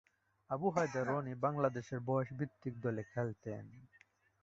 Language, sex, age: Bengali, male, 19-29